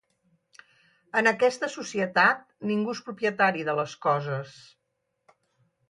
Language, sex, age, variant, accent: Catalan, female, 60-69, Central, central